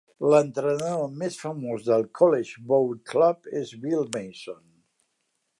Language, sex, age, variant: Catalan, male, 60-69, Central